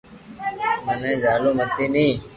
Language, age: Loarki, 40-49